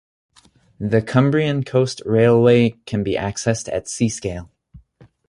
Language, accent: English, United States English